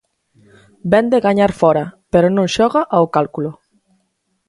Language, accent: Galician, Atlántico (seseo e gheada)